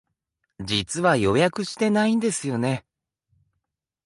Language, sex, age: Japanese, male, 30-39